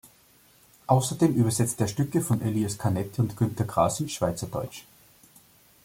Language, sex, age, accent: German, male, 30-39, Österreichisches Deutsch